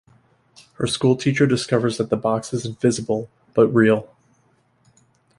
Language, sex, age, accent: English, male, 30-39, United States English